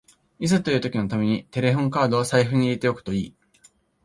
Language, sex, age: Japanese, male, 19-29